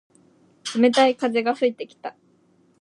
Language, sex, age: Japanese, female, 19-29